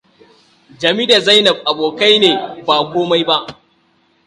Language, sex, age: Hausa, male, 19-29